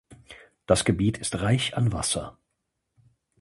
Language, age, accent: German, 40-49, Deutschland Deutsch